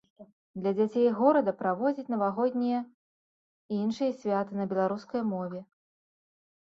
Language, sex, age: Belarusian, female, 30-39